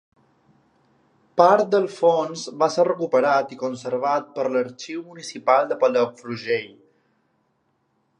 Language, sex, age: Catalan, male, 19-29